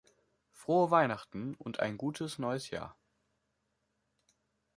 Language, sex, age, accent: German, male, under 19, Deutschland Deutsch